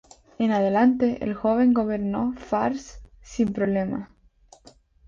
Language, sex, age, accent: Spanish, female, 19-29, España: Islas Canarias